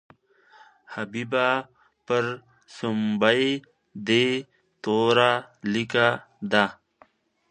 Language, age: Pashto, 19-29